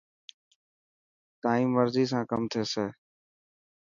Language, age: Dhatki, 19-29